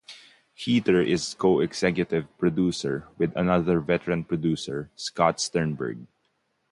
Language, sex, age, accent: English, male, 19-29, Filipino